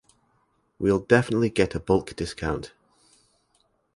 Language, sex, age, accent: English, male, 30-39, England English